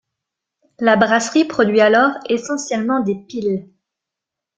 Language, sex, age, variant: French, female, 19-29, Français de métropole